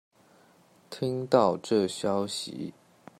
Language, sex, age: Chinese, male, 19-29